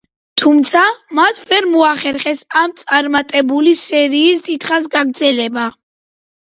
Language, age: Georgian, 19-29